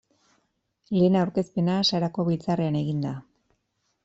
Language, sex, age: Basque, female, 40-49